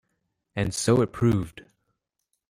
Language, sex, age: English, male, 19-29